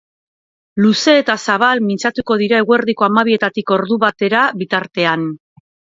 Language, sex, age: Basque, female, 40-49